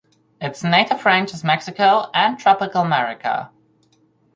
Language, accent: English, United States English